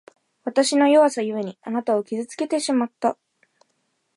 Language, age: Japanese, 19-29